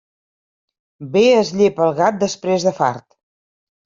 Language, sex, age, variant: Catalan, female, 50-59, Central